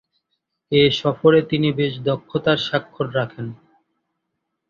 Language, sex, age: Bengali, male, 19-29